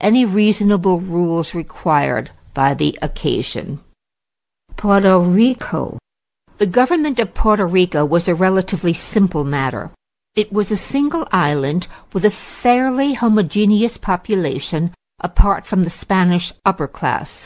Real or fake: real